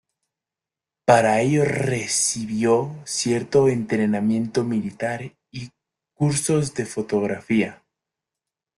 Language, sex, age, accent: Spanish, male, 19-29, Andino-Pacífico: Colombia, Perú, Ecuador, oeste de Bolivia y Venezuela andina